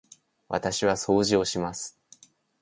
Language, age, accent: Japanese, 19-29, 標準語